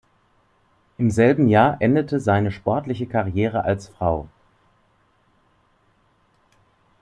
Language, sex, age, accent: German, male, 30-39, Deutschland Deutsch